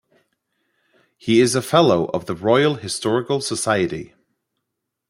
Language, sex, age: English, male, 30-39